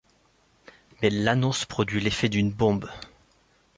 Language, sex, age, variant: French, male, 19-29, Français de métropole